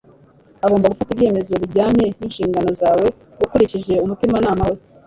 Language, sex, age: Kinyarwanda, female, 40-49